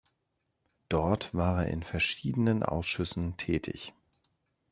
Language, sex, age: German, male, 30-39